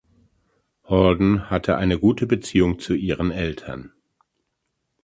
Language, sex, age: German, male, 50-59